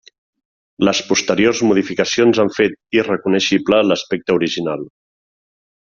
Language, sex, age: Catalan, male, 40-49